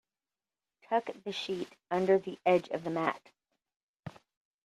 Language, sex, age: English, female, 40-49